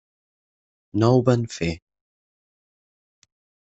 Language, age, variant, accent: Catalan, 19-29, Central, central